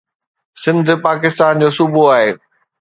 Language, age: Sindhi, 40-49